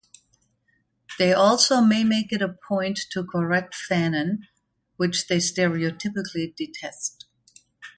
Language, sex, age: English, female, 50-59